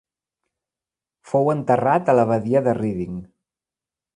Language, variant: Catalan, Central